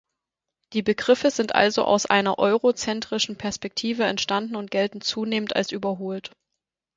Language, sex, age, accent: German, female, 30-39, Deutschland Deutsch